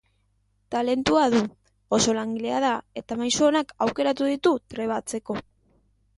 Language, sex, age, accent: Basque, female, 19-29, Mendebalekoa (Araba, Bizkaia, Gipuzkoako mendebaleko herri batzuk)